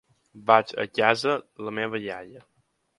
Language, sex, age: Catalan, male, under 19